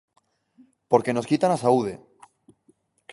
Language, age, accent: Galician, 19-29, Normativo (estándar)